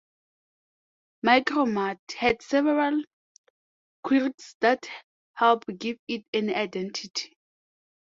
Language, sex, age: English, female, 19-29